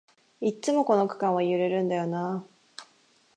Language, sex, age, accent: Japanese, female, 19-29, 関東